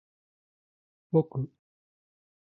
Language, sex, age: Japanese, male, 60-69